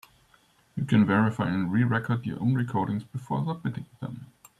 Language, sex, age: English, male, 40-49